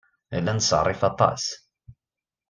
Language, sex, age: Kabyle, male, 40-49